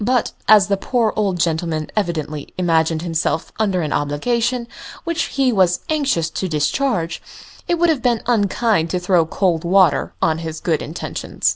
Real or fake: real